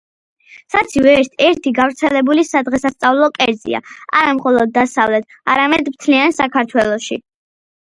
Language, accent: Georgian, ჩვეულებრივი